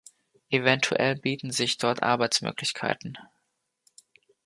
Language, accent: German, Deutschland Deutsch